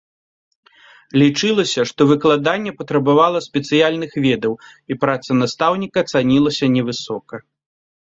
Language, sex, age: Belarusian, male, 40-49